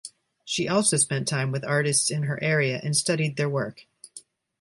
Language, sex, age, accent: English, female, 50-59, United States English